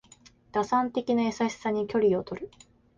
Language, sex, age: Japanese, female, 19-29